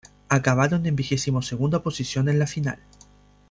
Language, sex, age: Spanish, male, 19-29